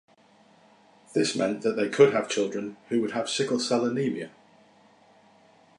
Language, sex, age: English, male, 40-49